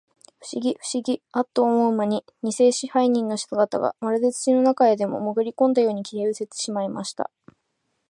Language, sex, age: Japanese, female, 19-29